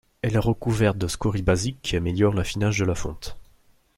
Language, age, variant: French, 30-39, Français de métropole